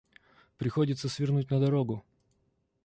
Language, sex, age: Russian, male, 30-39